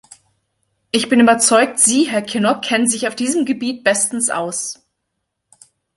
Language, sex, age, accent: German, female, 19-29, Deutschland Deutsch